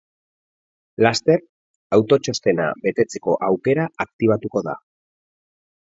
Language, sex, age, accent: Basque, male, 40-49, Erdialdekoa edo Nafarra (Gipuzkoa, Nafarroa)